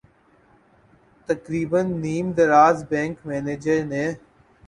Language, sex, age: Urdu, male, 19-29